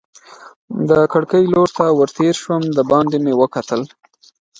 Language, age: Pashto, 19-29